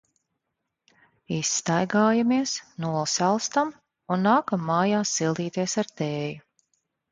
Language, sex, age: Latvian, female, 40-49